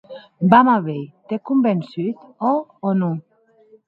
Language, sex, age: Occitan, female, 40-49